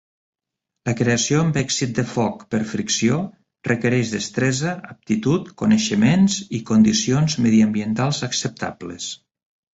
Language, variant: Catalan, Nord-Occidental